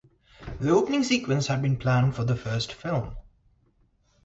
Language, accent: English, India and South Asia (India, Pakistan, Sri Lanka)